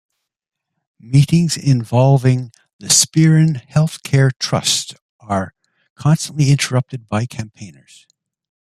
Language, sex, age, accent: English, male, 60-69, Canadian English